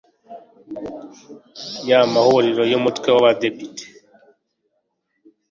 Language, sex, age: Kinyarwanda, male, 19-29